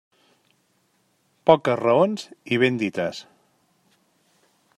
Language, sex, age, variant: Catalan, male, 40-49, Central